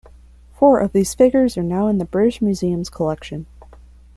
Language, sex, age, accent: English, female, 19-29, United States English